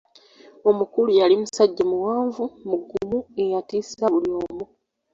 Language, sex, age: Ganda, female, 19-29